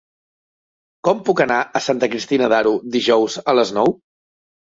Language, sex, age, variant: Catalan, male, 30-39, Central